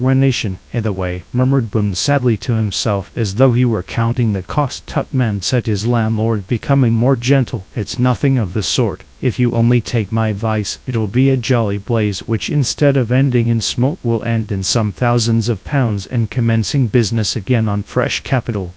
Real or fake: fake